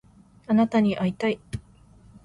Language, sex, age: Japanese, female, 19-29